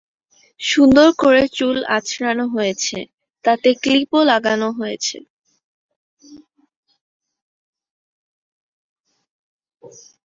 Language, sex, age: Bengali, female, under 19